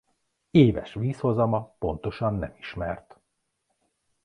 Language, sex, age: Hungarian, male, 40-49